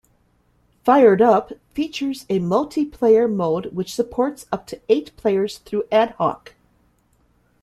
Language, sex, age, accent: English, female, 50-59, United States English